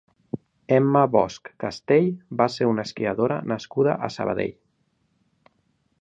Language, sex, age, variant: Catalan, male, 40-49, Nord-Occidental